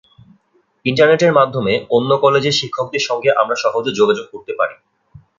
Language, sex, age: Bengali, male, 19-29